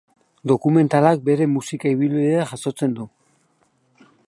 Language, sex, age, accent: Basque, male, 50-59, Mendebalekoa (Araba, Bizkaia, Gipuzkoako mendebaleko herri batzuk)